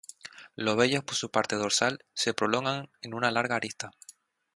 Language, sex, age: Spanish, male, 19-29